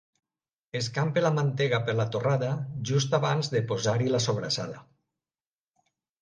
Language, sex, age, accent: Catalan, male, 60-69, valencià